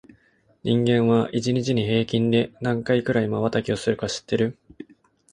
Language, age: Japanese, 19-29